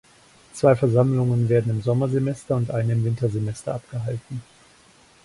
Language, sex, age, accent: German, male, 40-49, Deutschland Deutsch